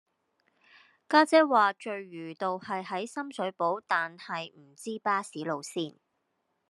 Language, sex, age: Cantonese, female, 30-39